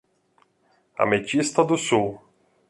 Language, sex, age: Portuguese, male, 40-49